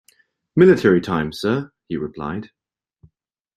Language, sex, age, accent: English, male, 19-29, England English